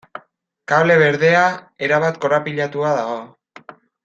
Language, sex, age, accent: Basque, male, under 19, Erdialdekoa edo Nafarra (Gipuzkoa, Nafarroa)